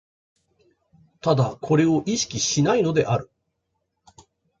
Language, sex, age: Japanese, male, 50-59